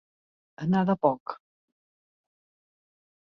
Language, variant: Catalan, Central